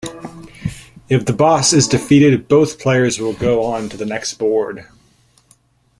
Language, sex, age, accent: English, male, 40-49, Canadian English